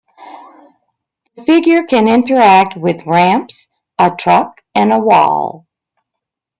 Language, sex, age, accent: English, female, 70-79, United States English